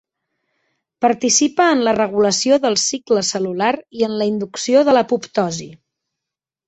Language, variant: Catalan, Central